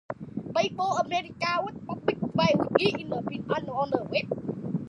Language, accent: English, Filipino